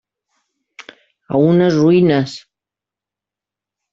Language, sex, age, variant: Catalan, female, 60-69, Central